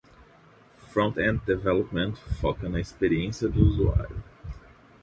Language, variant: Portuguese, Portuguese (Brasil)